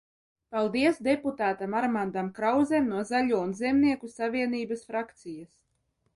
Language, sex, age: Latvian, female, 19-29